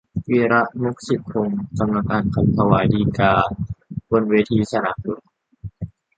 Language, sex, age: Thai, male, under 19